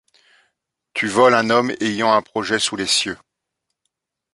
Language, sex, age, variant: French, male, 40-49, Français de métropole